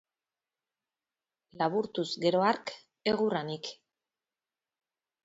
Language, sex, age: Basque, female, 40-49